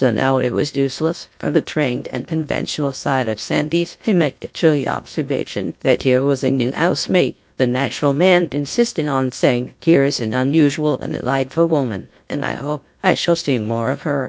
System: TTS, GlowTTS